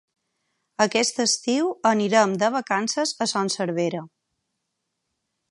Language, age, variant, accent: Catalan, 30-39, Balear, balear; Palma